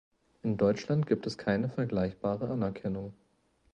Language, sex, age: German, male, 19-29